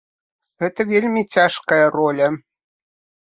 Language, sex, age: Belarusian, female, 40-49